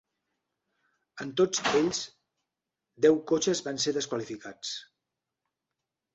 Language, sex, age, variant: Catalan, male, 60-69, Central